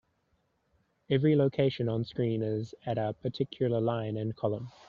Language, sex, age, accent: English, male, 30-39, New Zealand English